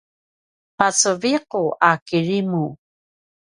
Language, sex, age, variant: Paiwan, female, 50-59, pinayuanan a kinaikacedasan (東排灣語)